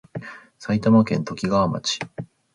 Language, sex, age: Japanese, male, 19-29